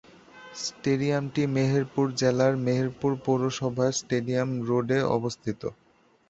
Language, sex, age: Bengali, male, 19-29